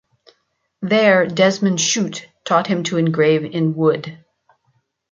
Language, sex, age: English, female, 60-69